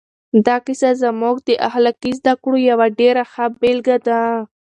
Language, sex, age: Pashto, female, under 19